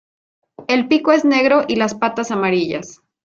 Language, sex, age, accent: Spanish, female, 30-39, México